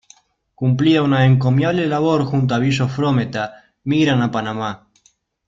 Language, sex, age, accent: Spanish, male, 19-29, Rioplatense: Argentina, Uruguay, este de Bolivia, Paraguay